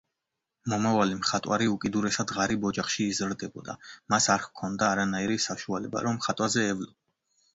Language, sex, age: Georgian, male, 30-39